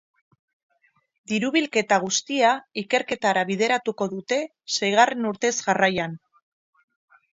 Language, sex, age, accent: Basque, female, 50-59, Erdialdekoa edo Nafarra (Gipuzkoa, Nafarroa)